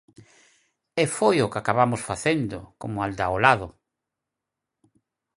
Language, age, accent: Galician, 60-69, Normativo (estándar)